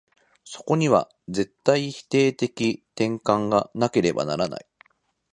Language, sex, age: Japanese, female, 19-29